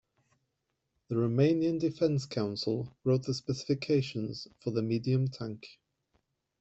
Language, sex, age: English, male, 30-39